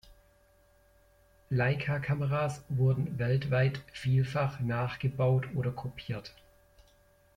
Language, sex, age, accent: German, male, 30-39, Deutschland Deutsch